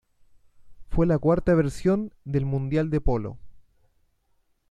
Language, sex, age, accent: Spanish, male, 19-29, Chileno: Chile, Cuyo